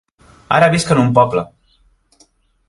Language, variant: Catalan, Central